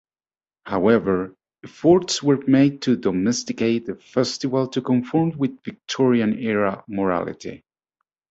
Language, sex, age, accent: English, male, 40-49, United States English